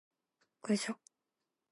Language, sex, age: Korean, female, 19-29